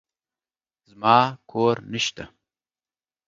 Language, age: Pashto, 50-59